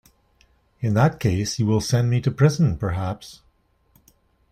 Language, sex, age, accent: English, male, 50-59, Canadian English